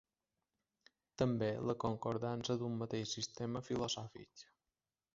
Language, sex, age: Catalan, male, 40-49